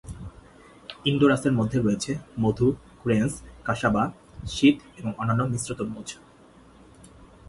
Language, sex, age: Bengali, male, 19-29